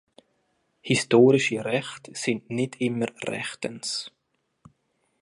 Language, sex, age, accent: German, male, 30-39, Schweizerdeutsch